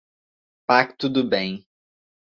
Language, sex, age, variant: Portuguese, male, under 19, Portuguese (Brasil)